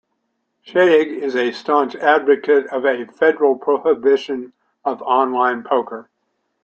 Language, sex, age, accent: English, male, 70-79, Canadian English